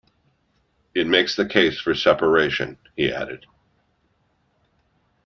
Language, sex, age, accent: English, male, 50-59, United States English